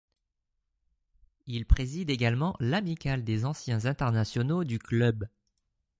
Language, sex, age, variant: French, male, 30-39, Français de métropole